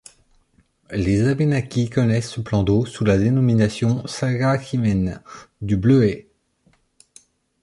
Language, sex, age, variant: French, male, 30-39, Français de métropole